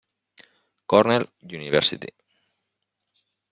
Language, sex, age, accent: Spanish, male, 30-39, España: Norte peninsular (Asturias, Castilla y León, Cantabria, País Vasco, Navarra, Aragón, La Rioja, Guadalajara, Cuenca)